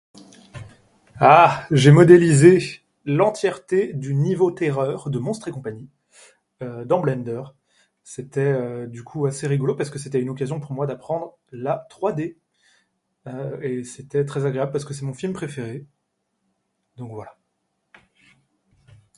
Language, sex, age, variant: French, male, 19-29, Français de métropole